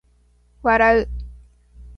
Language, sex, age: Japanese, female, 19-29